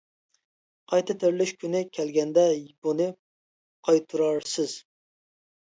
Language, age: Uyghur, 19-29